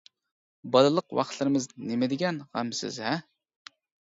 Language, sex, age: Uyghur, female, 40-49